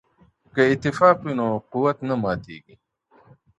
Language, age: Pashto, 30-39